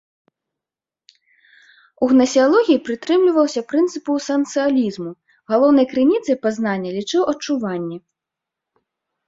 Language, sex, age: Belarusian, female, 30-39